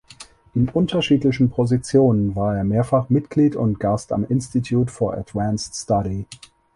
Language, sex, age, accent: German, male, 30-39, Deutschland Deutsch